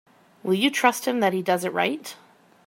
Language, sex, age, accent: English, female, 30-39, Canadian English